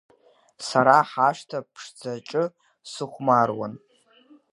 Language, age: Abkhazian, under 19